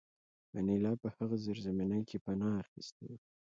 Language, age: Pashto, 19-29